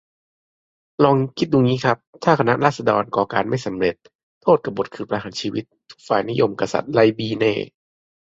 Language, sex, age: Thai, male, 30-39